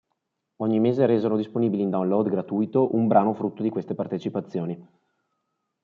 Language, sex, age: Italian, male, 30-39